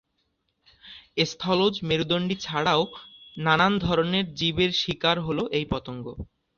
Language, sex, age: Bengali, male, 19-29